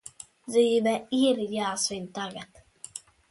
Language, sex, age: Latvian, female, 30-39